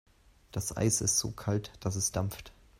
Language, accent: German, Deutschland Deutsch